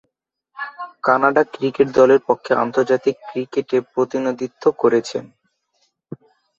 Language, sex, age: Bengali, male, under 19